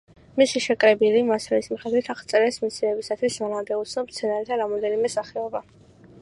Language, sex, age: Georgian, female, under 19